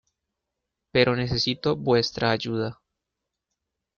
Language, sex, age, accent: Spanish, male, 19-29, Andino-Pacífico: Colombia, Perú, Ecuador, oeste de Bolivia y Venezuela andina